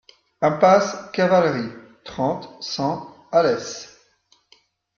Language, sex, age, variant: French, male, 40-49, Français de métropole